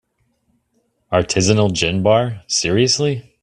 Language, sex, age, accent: English, male, 30-39, United States English